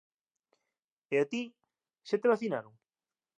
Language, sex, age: Galician, male, 30-39